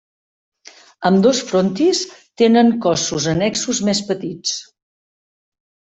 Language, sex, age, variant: Catalan, female, 50-59, Central